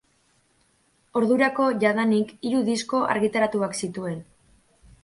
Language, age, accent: Basque, 19-29, Mendebalekoa (Araba, Bizkaia, Gipuzkoako mendebaleko herri batzuk)